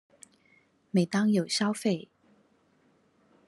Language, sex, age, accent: Chinese, female, 40-49, 出生地：臺北市